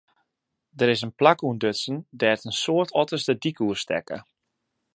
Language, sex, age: Western Frisian, male, 19-29